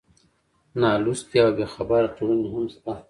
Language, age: Pashto, 30-39